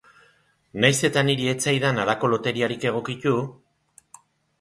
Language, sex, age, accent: Basque, male, 60-69, Erdialdekoa edo Nafarra (Gipuzkoa, Nafarroa)